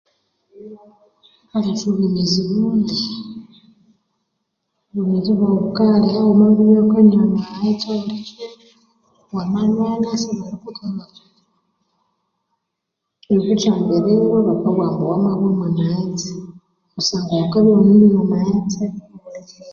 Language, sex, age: Konzo, female, 30-39